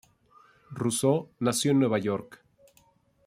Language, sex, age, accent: Spanish, male, 40-49, México